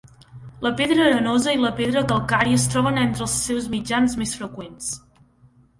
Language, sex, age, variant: Catalan, female, under 19, Central